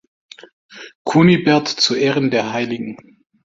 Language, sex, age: German, male, 40-49